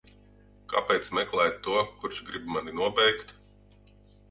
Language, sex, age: Latvian, male, 40-49